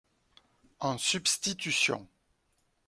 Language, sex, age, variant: French, male, 30-39, Français de métropole